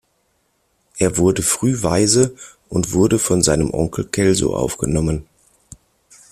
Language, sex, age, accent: German, male, 40-49, Deutschland Deutsch